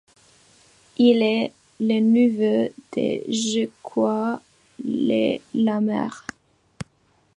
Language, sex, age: French, female, 19-29